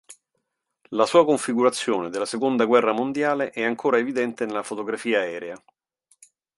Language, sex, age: Italian, male, 50-59